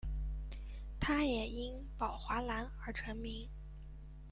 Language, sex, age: Chinese, female, under 19